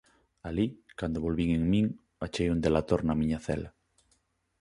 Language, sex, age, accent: Galician, male, 30-39, Normativo (estándar)